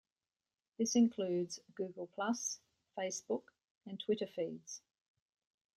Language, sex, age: English, female, 60-69